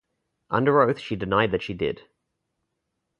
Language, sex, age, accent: English, male, 19-29, Australian English